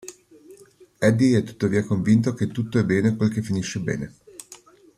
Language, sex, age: Italian, male, 50-59